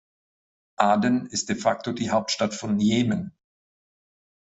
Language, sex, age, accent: German, male, 50-59, Deutschland Deutsch